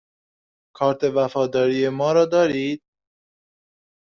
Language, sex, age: Persian, male, under 19